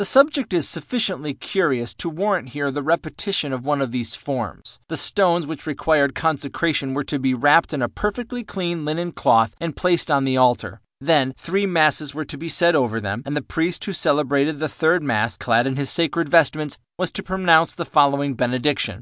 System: none